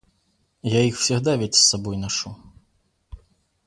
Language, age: Russian, 30-39